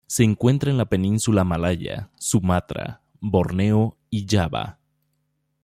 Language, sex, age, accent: Spanish, male, 30-39, Rioplatense: Argentina, Uruguay, este de Bolivia, Paraguay